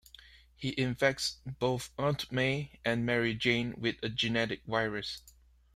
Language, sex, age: English, male, 30-39